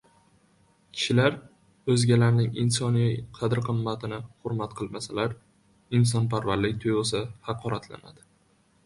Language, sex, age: Uzbek, male, 19-29